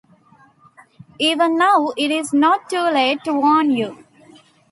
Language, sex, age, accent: English, female, 19-29, India and South Asia (India, Pakistan, Sri Lanka)